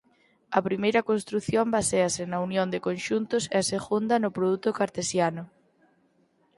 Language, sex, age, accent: Galician, female, 19-29, Central (gheada)